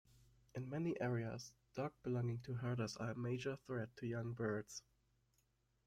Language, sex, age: English, male, 19-29